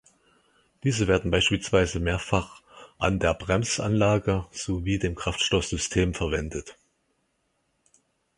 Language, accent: German, Deutschland Deutsch